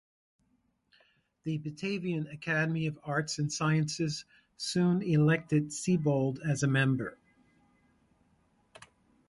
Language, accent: English, United States English